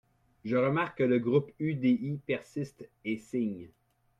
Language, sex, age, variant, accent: French, male, 40-49, Français d'Amérique du Nord, Français du Canada